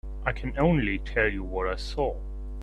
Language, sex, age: English, male, 40-49